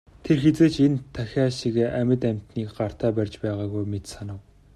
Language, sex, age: Mongolian, male, 19-29